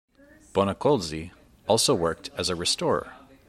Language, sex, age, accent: English, male, 40-49, United States English